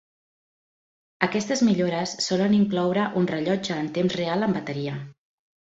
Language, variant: Catalan, Central